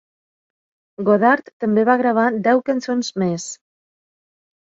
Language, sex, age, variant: Catalan, female, 50-59, Balear